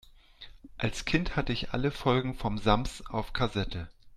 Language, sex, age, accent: German, male, 40-49, Deutschland Deutsch